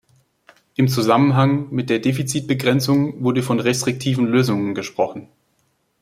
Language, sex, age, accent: German, male, 19-29, Deutschland Deutsch